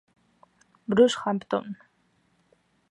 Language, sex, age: Spanish, female, under 19